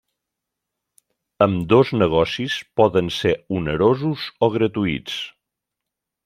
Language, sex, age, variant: Catalan, male, 60-69, Central